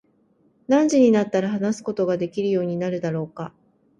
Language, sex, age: Japanese, female, 40-49